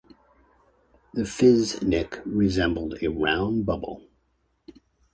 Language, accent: English, United States English